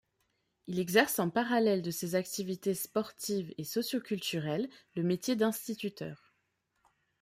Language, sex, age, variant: French, female, 19-29, Français de métropole